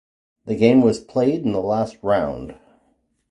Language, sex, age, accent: English, male, 40-49, Canadian English